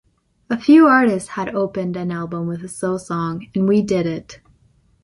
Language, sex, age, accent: English, female, 19-29, Canadian English